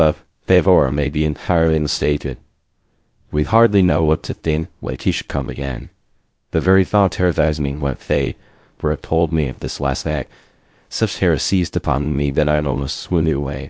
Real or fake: fake